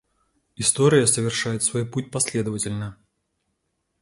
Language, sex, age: Russian, male, 40-49